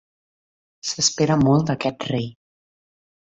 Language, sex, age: Catalan, female, 30-39